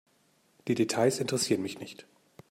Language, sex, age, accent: German, male, 50-59, Deutschland Deutsch